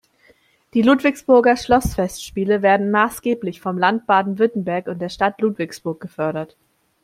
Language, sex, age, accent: German, female, under 19, Deutschland Deutsch